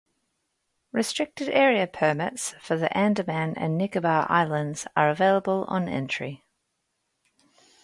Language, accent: English, Australian English